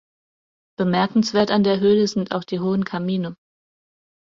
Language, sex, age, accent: German, female, 40-49, Deutschland Deutsch